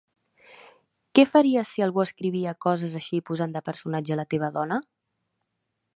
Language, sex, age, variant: Catalan, female, 19-29, Central